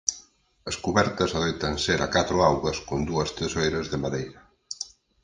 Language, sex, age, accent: Galician, male, 40-49, Oriental (común en zona oriental)